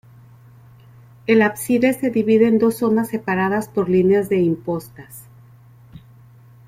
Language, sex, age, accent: Spanish, female, 50-59, México